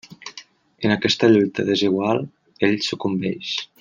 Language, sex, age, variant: Catalan, male, 19-29, Nord-Occidental